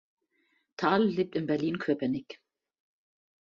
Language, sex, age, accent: German, female, 50-59, Deutschland Deutsch